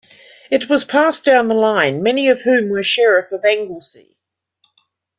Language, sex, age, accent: English, female, 60-69, New Zealand English